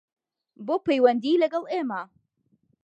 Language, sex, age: Central Kurdish, female, 30-39